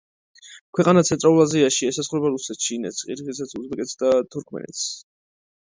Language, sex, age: Georgian, male, 19-29